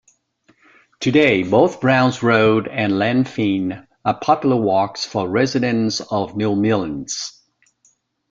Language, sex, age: English, male, 60-69